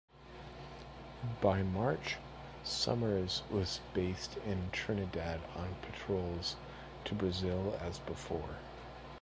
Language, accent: English, United States English